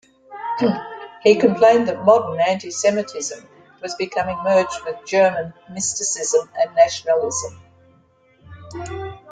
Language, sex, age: English, female, 60-69